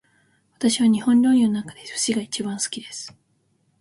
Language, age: Japanese, 19-29